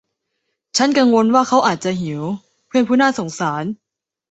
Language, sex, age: Thai, female, under 19